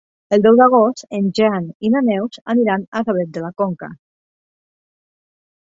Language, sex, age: Catalan, female, 40-49